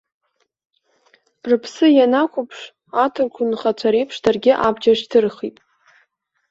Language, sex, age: Abkhazian, female, under 19